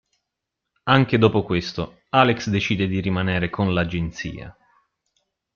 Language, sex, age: Italian, male, 30-39